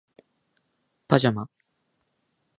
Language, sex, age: Japanese, male, 19-29